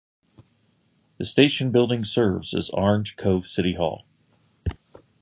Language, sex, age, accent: English, male, 50-59, United States English